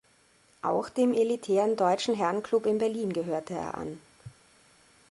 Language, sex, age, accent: German, female, 30-39, Österreichisches Deutsch